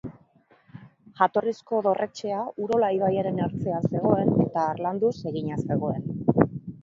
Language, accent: Basque, Mendebalekoa (Araba, Bizkaia, Gipuzkoako mendebaleko herri batzuk)